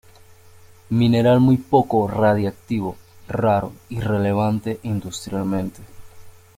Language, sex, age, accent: Spanish, male, under 19, Caribe: Cuba, Venezuela, Puerto Rico, República Dominicana, Panamá, Colombia caribeña, México caribeño, Costa del golfo de México